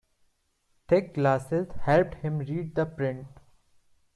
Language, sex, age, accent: English, male, 19-29, India and South Asia (India, Pakistan, Sri Lanka)